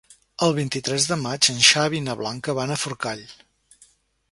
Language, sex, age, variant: Catalan, male, 60-69, Central